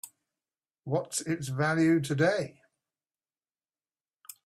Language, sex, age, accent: English, male, 70-79, England English